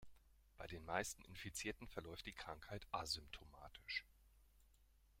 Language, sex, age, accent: German, male, 40-49, Deutschland Deutsch